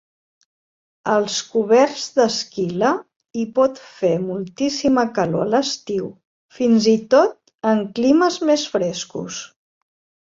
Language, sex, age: Catalan, female, 40-49